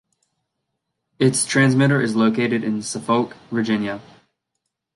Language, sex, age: English, male, 19-29